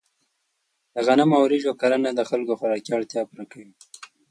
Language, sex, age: Pashto, male, 19-29